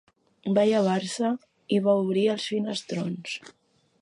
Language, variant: Catalan, Central